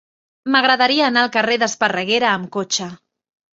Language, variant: Catalan, Central